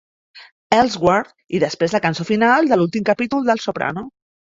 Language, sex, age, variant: Catalan, female, 40-49, Central